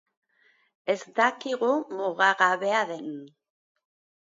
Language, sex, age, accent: Basque, female, 50-59, Erdialdekoa edo Nafarra (Gipuzkoa, Nafarroa)